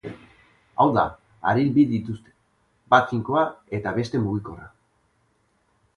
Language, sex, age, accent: Basque, male, 40-49, Erdialdekoa edo Nafarra (Gipuzkoa, Nafarroa)